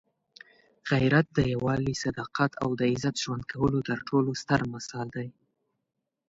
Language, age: Pashto, 19-29